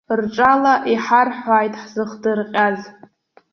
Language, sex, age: Abkhazian, female, under 19